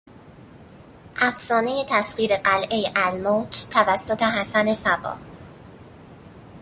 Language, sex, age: Persian, female, under 19